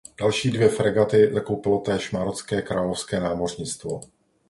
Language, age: Czech, 40-49